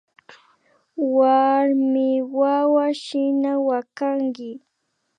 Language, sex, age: Imbabura Highland Quichua, female, under 19